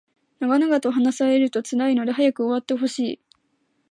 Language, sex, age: Japanese, female, under 19